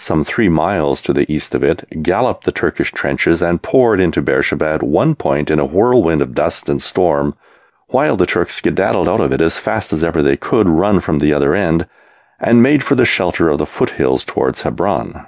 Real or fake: real